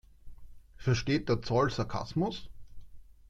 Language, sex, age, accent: German, male, 30-39, Österreichisches Deutsch